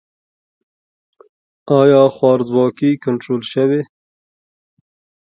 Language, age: Pashto, 19-29